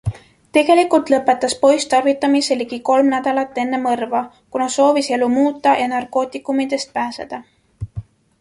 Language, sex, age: Estonian, male, 19-29